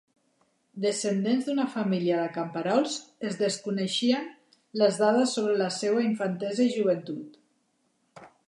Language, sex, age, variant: Catalan, female, 50-59, Central